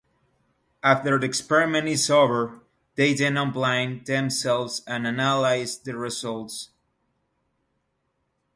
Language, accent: English, United States English